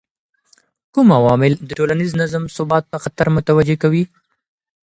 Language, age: Pashto, 19-29